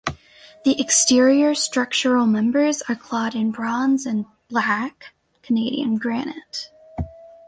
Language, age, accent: English, under 19, United States English